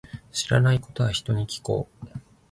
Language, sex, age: Japanese, male, 19-29